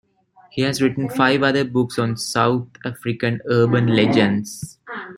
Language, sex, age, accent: English, male, 19-29, India and South Asia (India, Pakistan, Sri Lanka)